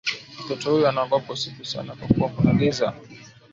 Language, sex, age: Swahili, male, 19-29